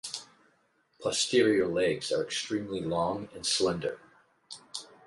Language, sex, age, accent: English, male, 50-59, United States English